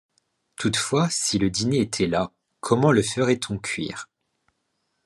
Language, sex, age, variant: French, male, 19-29, Français de métropole